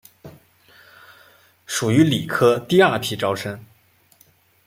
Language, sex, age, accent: Chinese, male, 19-29, 出生地：湖北省